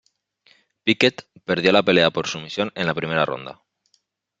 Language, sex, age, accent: Spanish, male, 30-39, España: Norte peninsular (Asturias, Castilla y León, Cantabria, País Vasco, Navarra, Aragón, La Rioja, Guadalajara, Cuenca)